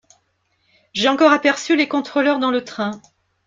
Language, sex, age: French, female, 50-59